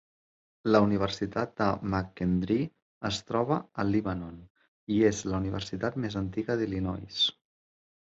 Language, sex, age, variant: Catalan, male, 30-39, Central